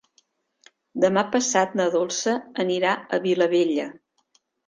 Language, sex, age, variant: Catalan, female, 50-59, Central